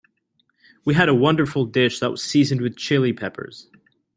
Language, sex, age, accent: English, male, 19-29, United States English